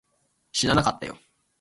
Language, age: Japanese, 19-29